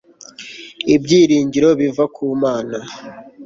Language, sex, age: Kinyarwanda, male, 19-29